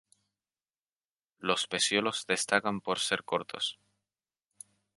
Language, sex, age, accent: Spanish, male, 19-29, España: Islas Canarias